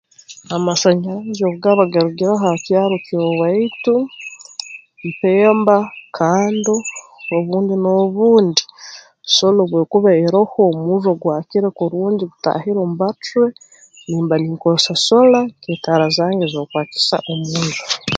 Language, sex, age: Tooro, female, 19-29